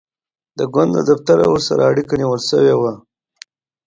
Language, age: Pashto, 40-49